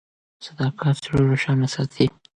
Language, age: Pashto, under 19